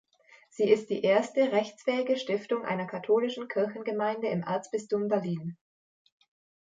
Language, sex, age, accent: German, female, 19-29, Deutschland Deutsch